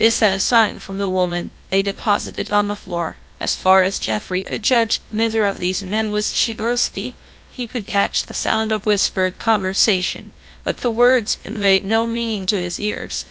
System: TTS, GlowTTS